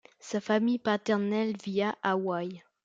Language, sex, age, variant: French, male, under 19, Français de métropole